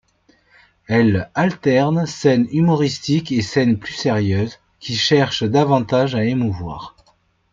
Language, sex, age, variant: French, male, 40-49, Français de métropole